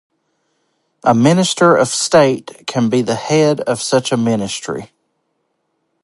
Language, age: English, 19-29